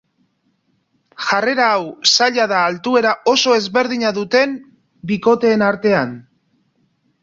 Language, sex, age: Basque, male, 40-49